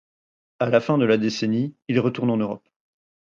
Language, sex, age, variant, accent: French, male, 30-39, Français d'Europe, Français de Belgique